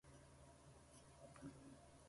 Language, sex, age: Japanese, male, 19-29